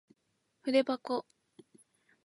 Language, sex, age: Japanese, female, 19-29